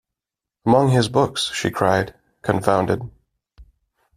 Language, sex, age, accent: English, male, 40-49, United States English